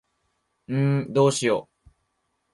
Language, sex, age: Japanese, male, 19-29